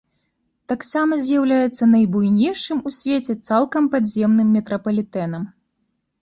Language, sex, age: Belarusian, female, 19-29